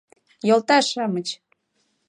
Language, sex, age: Mari, female, 19-29